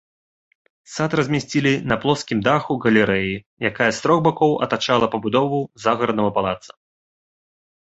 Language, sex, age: Belarusian, male, 19-29